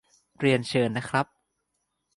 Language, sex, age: Thai, male, 19-29